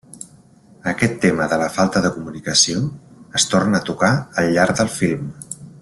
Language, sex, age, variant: Catalan, male, 40-49, Central